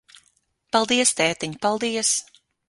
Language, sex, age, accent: Latvian, female, 30-39, Kurzeme